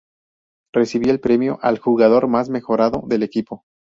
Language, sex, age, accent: Spanish, male, 19-29, México